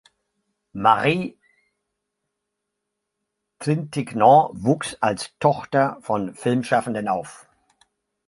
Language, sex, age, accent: German, male, 40-49, Deutschland Deutsch